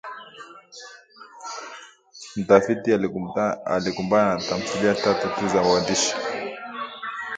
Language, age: Swahili, 19-29